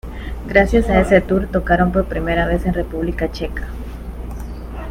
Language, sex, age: Spanish, female, 19-29